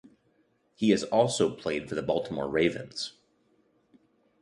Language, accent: English, United States English; Canadian English